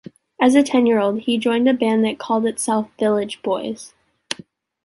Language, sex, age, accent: English, female, 19-29, United States English